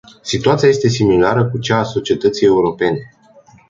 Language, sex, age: Romanian, male, 19-29